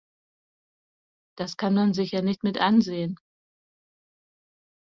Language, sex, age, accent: German, female, 40-49, Deutschland Deutsch